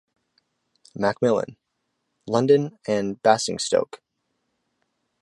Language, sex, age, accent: English, male, 19-29, United States English